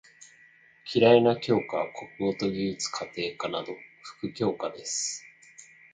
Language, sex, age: Japanese, male, 30-39